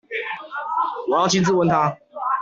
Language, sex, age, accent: Chinese, male, 30-39, 出生地：臺北市